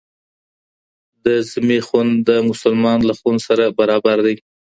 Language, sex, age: Pashto, female, 19-29